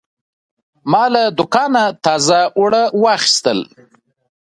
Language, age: Pashto, 30-39